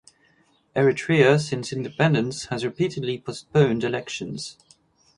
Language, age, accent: English, 19-29, England English